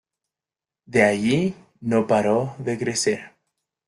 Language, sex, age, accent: Spanish, male, 19-29, Andino-Pacífico: Colombia, Perú, Ecuador, oeste de Bolivia y Venezuela andina